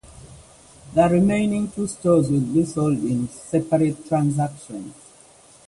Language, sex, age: English, female, 50-59